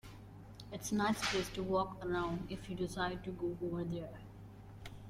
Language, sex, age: English, female, 19-29